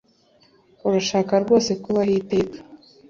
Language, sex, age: Kinyarwanda, female, 19-29